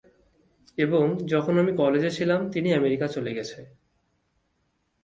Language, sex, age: Bengali, male, 19-29